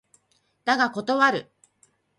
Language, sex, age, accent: Japanese, female, 40-49, 標準語